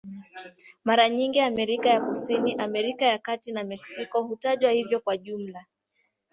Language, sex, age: Swahili, female, 19-29